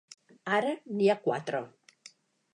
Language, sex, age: Catalan, female, 60-69